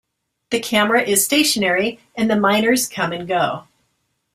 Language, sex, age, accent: English, female, 50-59, United States English